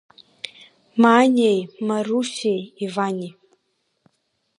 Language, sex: Abkhazian, female